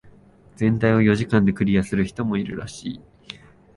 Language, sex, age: Japanese, male, 19-29